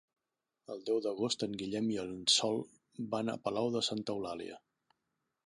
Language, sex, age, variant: Catalan, male, 40-49, Central